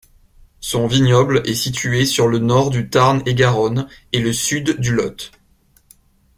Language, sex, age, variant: French, male, 19-29, Français de métropole